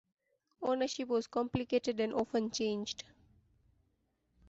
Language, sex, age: English, female, 19-29